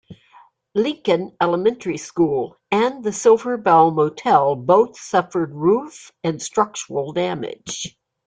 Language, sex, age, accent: English, female, 60-69, United States English